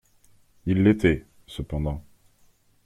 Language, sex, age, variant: French, male, 30-39, Français de métropole